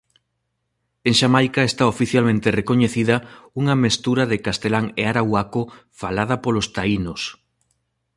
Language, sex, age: Galician, male, 40-49